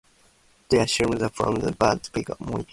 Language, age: English, 19-29